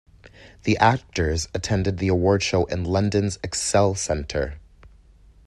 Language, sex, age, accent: English, male, 19-29, United States English